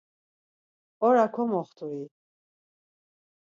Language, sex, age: Laz, female, 40-49